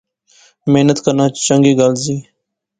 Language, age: Pahari-Potwari, 19-29